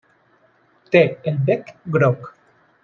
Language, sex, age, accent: Catalan, male, 30-39, valencià